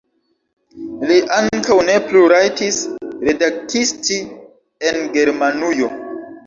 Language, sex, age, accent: Esperanto, male, 19-29, Internacia